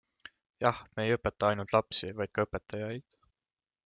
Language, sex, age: Estonian, male, 19-29